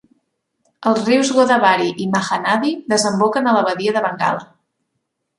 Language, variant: Catalan, Central